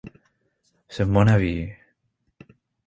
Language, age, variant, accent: French, 19-29, Français d'Amérique du Nord, Français des États-Unis